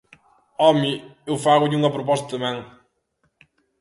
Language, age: Galician, 19-29